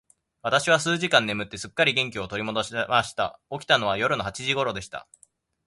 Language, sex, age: Japanese, male, 19-29